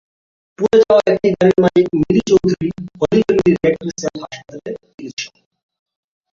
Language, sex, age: Bengali, male, 19-29